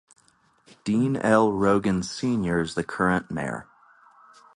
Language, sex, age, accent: English, male, 30-39, United States English